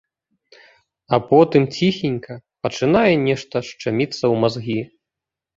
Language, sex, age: Belarusian, male, 30-39